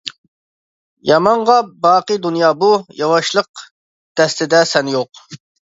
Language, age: Uyghur, 19-29